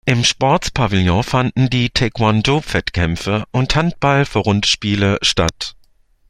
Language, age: German, 30-39